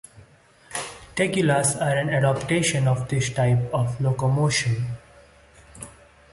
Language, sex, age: English, male, 19-29